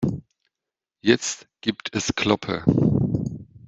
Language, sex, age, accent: German, male, 50-59, Deutschland Deutsch